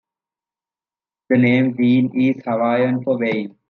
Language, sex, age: English, male, under 19